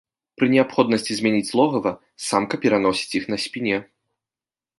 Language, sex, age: Belarusian, male, 19-29